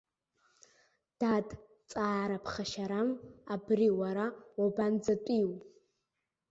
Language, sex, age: Abkhazian, female, under 19